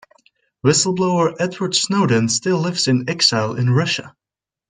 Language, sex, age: English, male, under 19